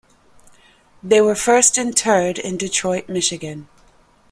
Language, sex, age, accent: English, female, 40-49, United States English